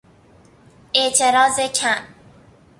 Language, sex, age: Persian, female, under 19